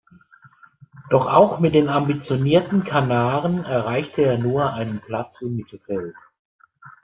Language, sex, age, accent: German, male, 50-59, Deutschland Deutsch